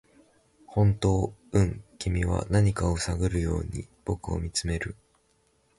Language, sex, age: Japanese, male, 19-29